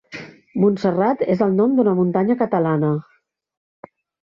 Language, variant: Catalan, Central